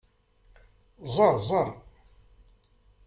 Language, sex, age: Kabyle, male, 50-59